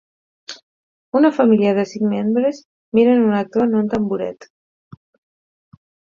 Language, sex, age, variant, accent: Catalan, female, 30-39, Nord-Occidental, Lleidatà